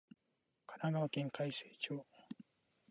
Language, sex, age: Japanese, male, 19-29